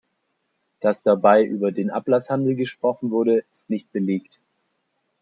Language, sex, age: German, male, 19-29